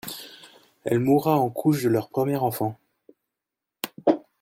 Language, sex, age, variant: French, male, 30-39, Français de métropole